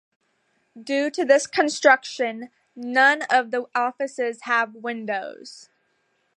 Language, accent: English, United States English